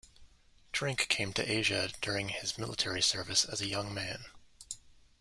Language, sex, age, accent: English, male, 30-39, United States English